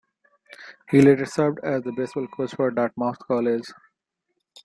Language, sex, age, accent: English, male, 19-29, India and South Asia (India, Pakistan, Sri Lanka)